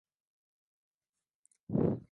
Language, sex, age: Swahili, female, 19-29